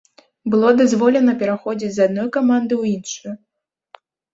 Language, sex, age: Belarusian, female, under 19